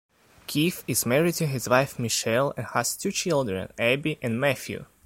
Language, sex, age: English, male, 19-29